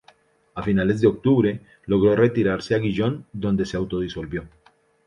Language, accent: Spanish, Andino-Pacífico: Colombia, Perú, Ecuador, oeste de Bolivia y Venezuela andina